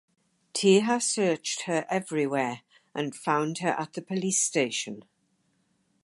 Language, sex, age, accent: English, female, 80-89, England English